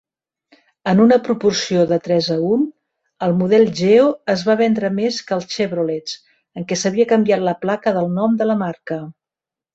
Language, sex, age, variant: Catalan, female, 50-59, Central